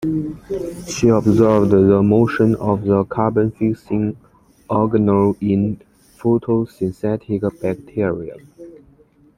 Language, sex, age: English, male, 19-29